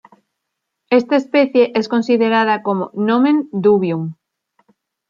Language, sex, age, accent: Spanish, female, 30-39, España: Sur peninsular (Andalucia, Extremadura, Murcia)